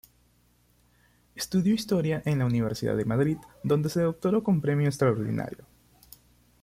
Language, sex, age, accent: Spanish, male, 19-29, Andino-Pacífico: Colombia, Perú, Ecuador, oeste de Bolivia y Venezuela andina